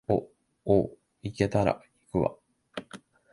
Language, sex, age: Japanese, male, 19-29